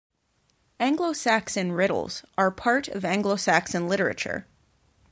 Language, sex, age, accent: English, male, 30-39, United States English